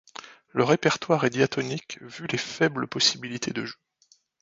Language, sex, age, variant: French, male, 50-59, Français de métropole